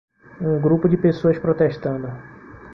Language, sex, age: Portuguese, male, 30-39